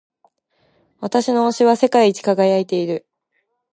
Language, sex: Japanese, female